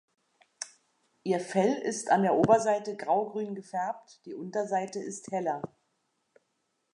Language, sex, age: German, female, 40-49